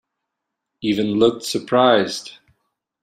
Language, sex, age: English, male, 19-29